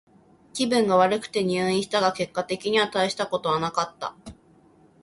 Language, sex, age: Japanese, female, 19-29